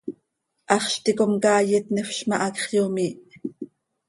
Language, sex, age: Seri, female, 40-49